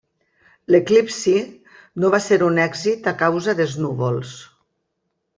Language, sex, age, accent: Catalan, female, 60-69, valencià